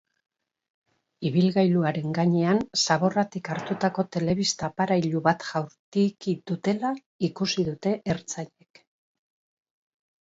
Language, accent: Basque, Erdialdekoa edo Nafarra (Gipuzkoa, Nafarroa)